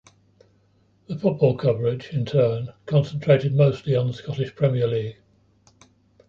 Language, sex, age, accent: English, male, 60-69, England English